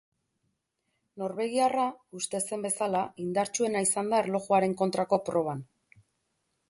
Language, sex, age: Basque, female, 40-49